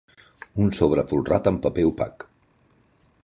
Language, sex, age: Catalan, male, 50-59